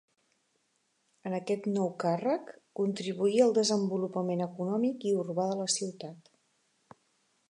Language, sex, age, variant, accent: Catalan, female, 50-59, Central, gironí